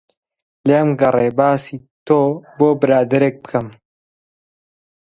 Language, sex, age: Central Kurdish, male, 19-29